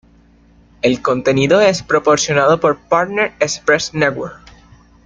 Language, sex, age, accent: Spanish, male, 19-29, Caribe: Cuba, Venezuela, Puerto Rico, República Dominicana, Panamá, Colombia caribeña, México caribeño, Costa del golfo de México